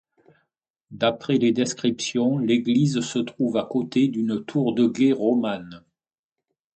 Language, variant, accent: French, Français de métropole, Français du sud de la France